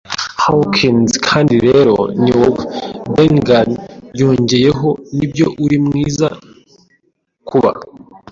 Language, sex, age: Kinyarwanda, male, 19-29